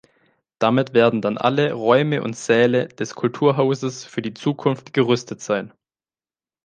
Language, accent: German, Deutschland Deutsch